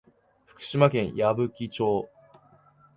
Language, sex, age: Japanese, male, 19-29